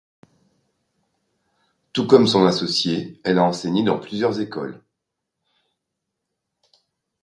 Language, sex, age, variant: French, male, 40-49, Français de métropole